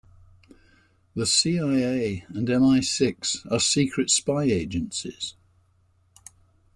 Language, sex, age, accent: English, male, 70-79, England English